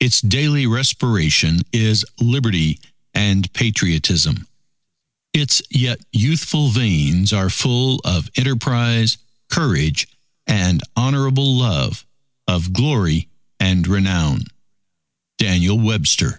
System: none